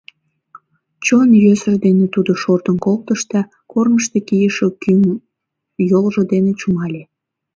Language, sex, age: Mari, female, under 19